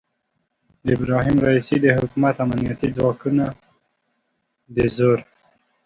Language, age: Pashto, 19-29